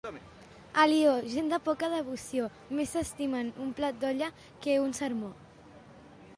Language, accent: Catalan, valencià